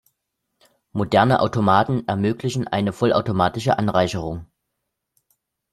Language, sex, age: German, male, 30-39